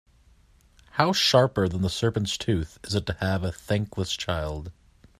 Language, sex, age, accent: English, male, 19-29, United States English